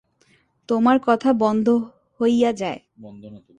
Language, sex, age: Bengali, female, 19-29